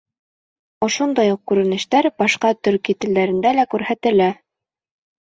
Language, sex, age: Bashkir, female, 19-29